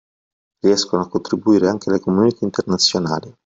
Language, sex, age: Italian, male, 40-49